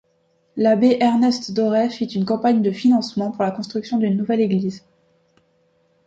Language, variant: French, Français de métropole